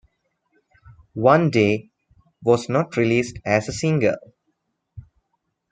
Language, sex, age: English, male, 19-29